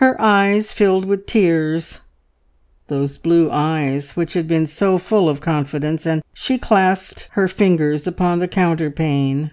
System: none